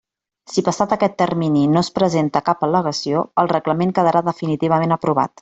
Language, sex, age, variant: Catalan, female, 30-39, Central